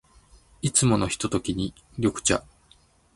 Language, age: Japanese, 50-59